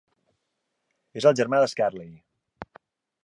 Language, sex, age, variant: Catalan, male, 40-49, Central